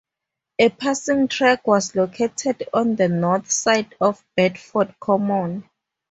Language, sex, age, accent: English, female, 30-39, Southern African (South Africa, Zimbabwe, Namibia)